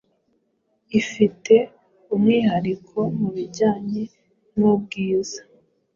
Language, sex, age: Kinyarwanda, female, 19-29